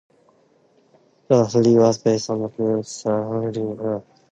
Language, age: English, 19-29